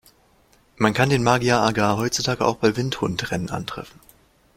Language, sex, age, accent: German, male, under 19, Deutschland Deutsch